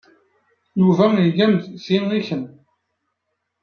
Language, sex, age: Kabyle, male, 30-39